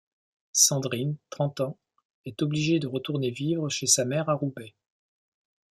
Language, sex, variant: French, male, Français de métropole